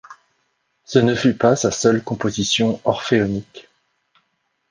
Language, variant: French, Français de métropole